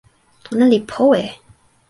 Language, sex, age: Toki Pona, female, 19-29